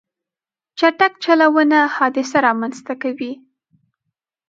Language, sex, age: Pashto, female, 19-29